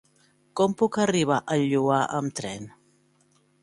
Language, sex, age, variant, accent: Catalan, female, 50-59, Central, central